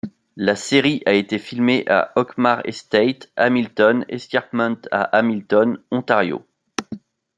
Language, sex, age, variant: French, male, 30-39, Français de métropole